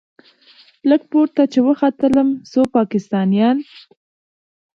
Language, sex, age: Pashto, female, 19-29